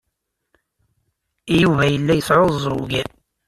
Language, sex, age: Kabyle, male, 40-49